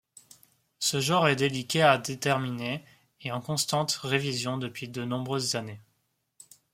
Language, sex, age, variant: French, male, 19-29, Français de métropole